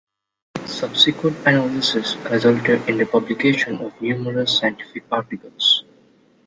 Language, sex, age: English, male, under 19